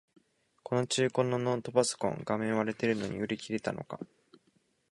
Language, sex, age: Japanese, male, 19-29